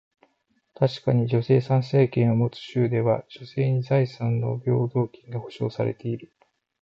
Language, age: Japanese, 40-49